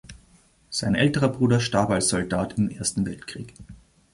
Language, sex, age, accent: German, male, 30-39, Österreichisches Deutsch